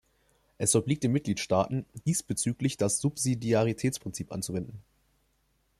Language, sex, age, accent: German, male, 19-29, Deutschland Deutsch